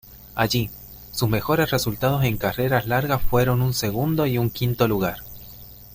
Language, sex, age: Spanish, male, 30-39